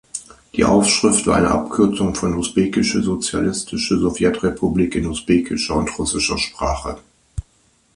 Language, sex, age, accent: German, male, 60-69, Deutschland Deutsch